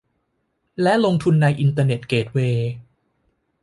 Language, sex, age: Thai, male, 19-29